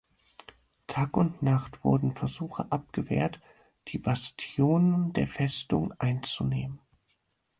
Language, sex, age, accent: German, male, 19-29, Deutschland Deutsch